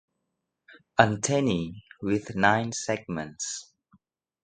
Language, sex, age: English, male, 19-29